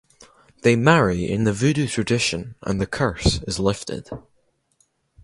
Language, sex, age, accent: English, male, under 19, Scottish English